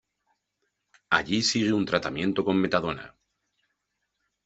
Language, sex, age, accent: Spanish, male, 40-49, España: Centro-Sur peninsular (Madrid, Toledo, Castilla-La Mancha)